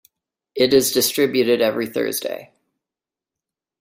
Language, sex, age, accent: English, male, 19-29, United States English